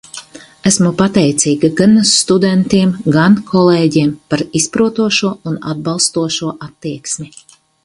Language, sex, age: Latvian, female, 50-59